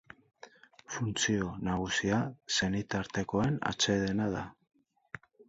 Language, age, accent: Basque, 50-59, Mendebalekoa (Araba, Bizkaia, Gipuzkoako mendebaleko herri batzuk)